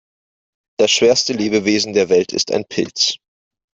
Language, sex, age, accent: German, male, 30-39, Deutschland Deutsch